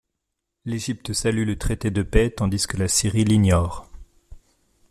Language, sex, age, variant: French, male, 40-49, Français de métropole